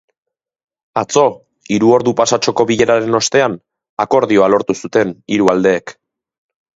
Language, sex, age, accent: Basque, male, 30-39, Mendebalekoa (Araba, Bizkaia, Gipuzkoako mendebaleko herri batzuk)